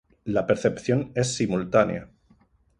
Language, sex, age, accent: Spanish, male, 40-49, España: Sur peninsular (Andalucia, Extremadura, Murcia)